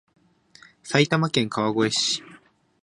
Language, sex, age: Japanese, male, 19-29